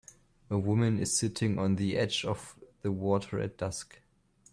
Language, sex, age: English, male, under 19